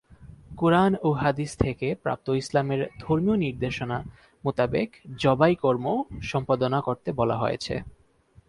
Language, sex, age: Bengali, male, 19-29